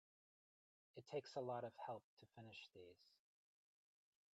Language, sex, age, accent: English, male, 30-39, United States English